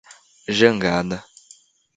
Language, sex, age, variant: Portuguese, male, 19-29, Portuguese (Brasil)